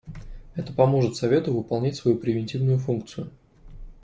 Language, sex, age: Russian, male, 30-39